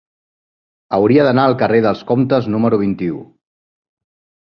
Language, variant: Catalan, Central